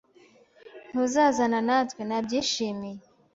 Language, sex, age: Kinyarwanda, female, 19-29